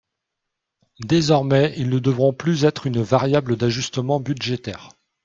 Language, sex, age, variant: French, male, 30-39, Français de métropole